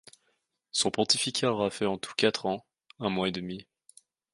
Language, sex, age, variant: French, male, 19-29, Français de métropole